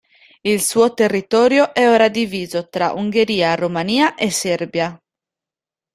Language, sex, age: Italian, female, 19-29